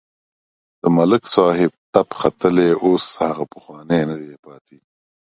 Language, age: Pashto, 19-29